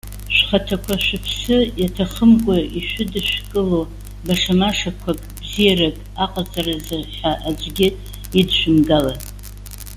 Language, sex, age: Abkhazian, female, 70-79